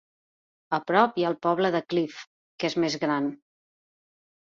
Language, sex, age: Catalan, female, 40-49